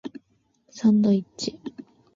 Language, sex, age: Japanese, female, 19-29